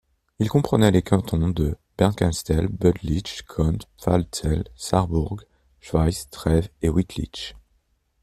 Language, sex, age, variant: French, male, 30-39, Français de métropole